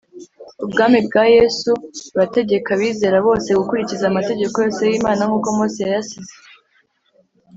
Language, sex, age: Kinyarwanda, female, 19-29